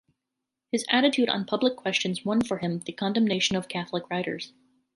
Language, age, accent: English, 30-39, United States English